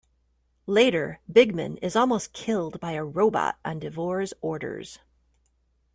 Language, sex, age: English, female, 50-59